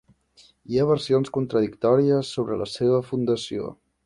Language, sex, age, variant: Catalan, male, 19-29, Central